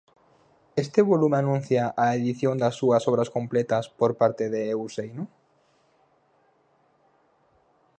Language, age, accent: Galician, 19-29, Oriental (común en zona oriental)